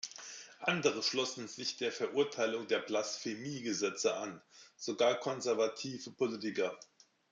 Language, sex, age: German, male, 50-59